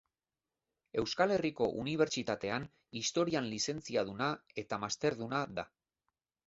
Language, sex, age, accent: Basque, male, 40-49, Mendebalekoa (Araba, Bizkaia, Gipuzkoako mendebaleko herri batzuk)